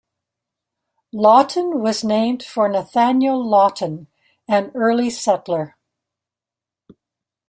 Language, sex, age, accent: English, female, 70-79, United States English